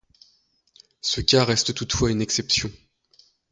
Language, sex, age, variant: French, male, 40-49, Français de métropole